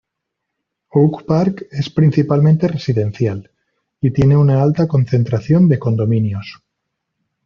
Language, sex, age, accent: Spanish, male, 30-39, España: Norte peninsular (Asturias, Castilla y León, Cantabria, País Vasco, Navarra, Aragón, La Rioja, Guadalajara, Cuenca)